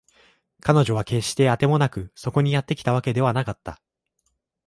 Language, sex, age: Japanese, male, 19-29